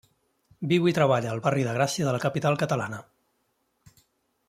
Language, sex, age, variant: Catalan, male, 30-39, Central